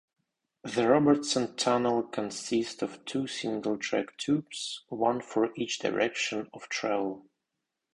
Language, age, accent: English, 19-29, Russian